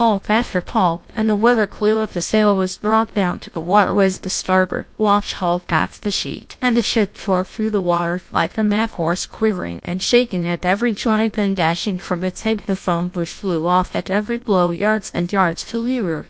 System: TTS, GlowTTS